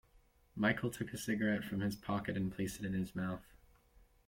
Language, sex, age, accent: English, male, 19-29, United States English